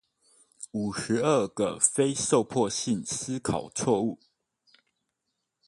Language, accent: Chinese, 出生地：宜蘭縣